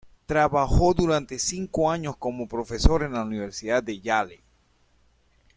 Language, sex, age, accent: Spanish, male, 40-49, Caribe: Cuba, Venezuela, Puerto Rico, República Dominicana, Panamá, Colombia caribeña, México caribeño, Costa del golfo de México